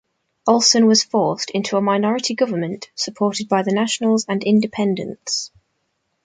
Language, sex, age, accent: English, female, 19-29, England English